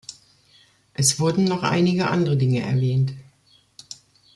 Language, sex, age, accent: German, female, 50-59, Deutschland Deutsch